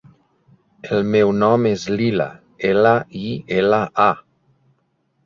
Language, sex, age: Catalan, male, 50-59